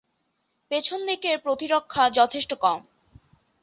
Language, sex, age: Bengali, female, under 19